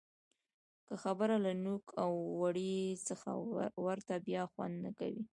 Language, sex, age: Pashto, female, 19-29